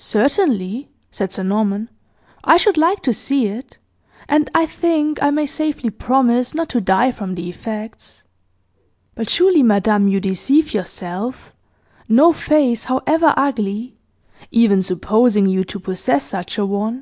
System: none